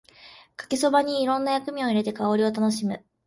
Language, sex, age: Japanese, female, 19-29